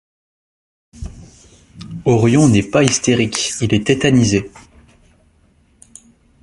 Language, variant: French, Français de métropole